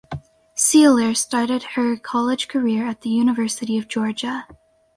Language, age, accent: English, under 19, United States English